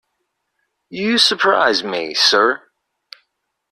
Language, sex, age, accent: English, male, 30-39, United States English